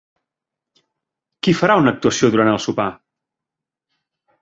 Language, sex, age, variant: Catalan, male, 40-49, Central